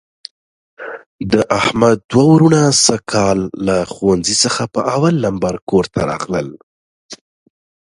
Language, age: Pashto, 30-39